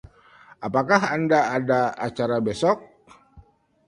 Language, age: Indonesian, 50-59